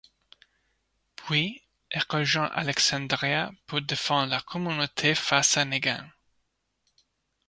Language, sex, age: French, male, 19-29